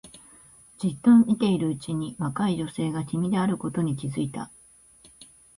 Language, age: Japanese, 40-49